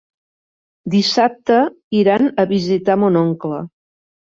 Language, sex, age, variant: Catalan, female, 50-59, Central